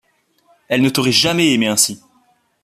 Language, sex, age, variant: French, male, 19-29, Français de métropole